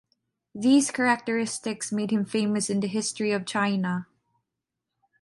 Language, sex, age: English, female, 19-29